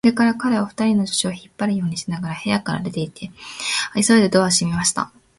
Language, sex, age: Japanese, female, under 19